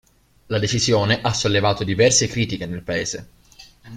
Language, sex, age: Italian, male, 19-29